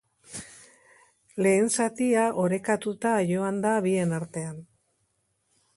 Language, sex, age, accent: Basque, female, 60-69, Mendebalekoa (Araba, Bizkaia, Gipuzkoako mendebaleko herri batzuk)